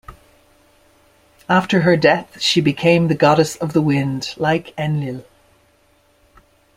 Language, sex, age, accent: English, female, 50-59, Irish English